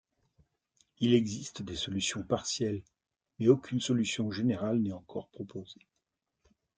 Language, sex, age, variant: French, male, 50-59, Français de métropole